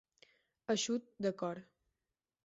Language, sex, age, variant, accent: Catalan, female, 19-29, Balear, menorquí